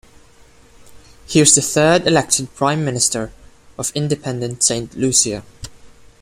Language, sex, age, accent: English, male, 19-29, Filipino